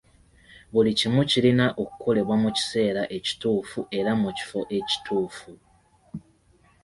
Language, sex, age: Ganda, male, 19-29